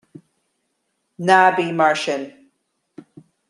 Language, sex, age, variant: Irish, male, 50-59, Gaeilge Uladh